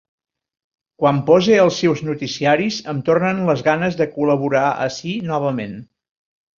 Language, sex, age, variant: Catalan, male, 50-59, Central